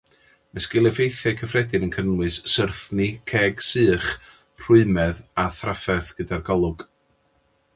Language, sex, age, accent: Welsh, male, 40-49, Y Deyrnas Unedig Cymraeg